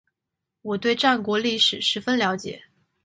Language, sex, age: Chinese, female, 19-29